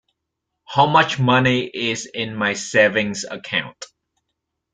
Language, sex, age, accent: English, male, 30-39, United States English